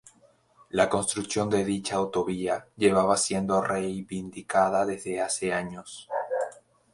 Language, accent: Spanish, México